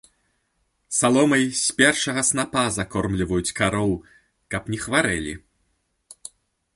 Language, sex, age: Belarusian, male, 19-29